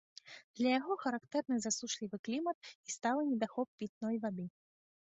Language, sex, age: Belarusian, female, under 19